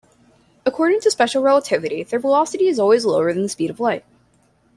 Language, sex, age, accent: English, female, under 19, United States English